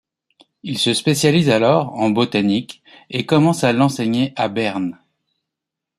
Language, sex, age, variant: French, male, 40-49, Français de métropole